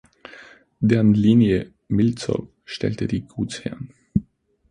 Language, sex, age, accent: German, male, 19-29, Österreichisches Deutsch